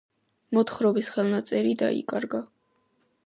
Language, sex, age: Georgian, female, under 19